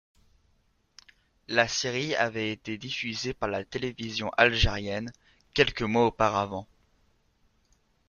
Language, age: French, under 19